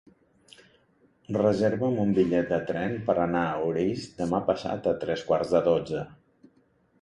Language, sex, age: Catalan, male, 50-59